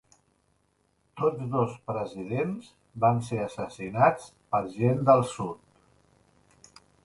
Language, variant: Catalan, Central